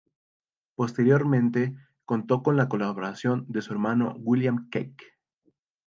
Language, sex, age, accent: Spanish, male, 19-29, México